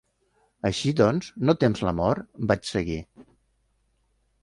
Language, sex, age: Catalan, male, 70-79